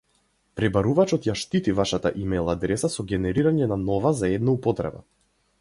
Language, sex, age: Macedonian, male, 19-29